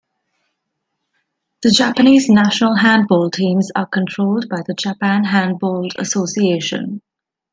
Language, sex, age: English, female, 19-29